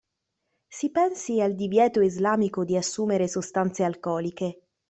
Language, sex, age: Italian, female, 30-39